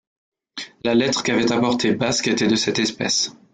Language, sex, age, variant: French, male, 30-39, Français de métropole